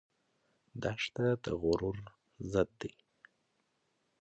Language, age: Pashto, 19-29